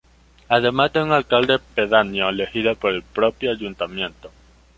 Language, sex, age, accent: Spanish, male, under 19, Andino-Pacífico: Colombia, Perú, Ecuador, oeste de Bolivia y Venezuela andina